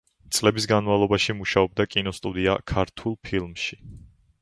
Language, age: Georgian, under 19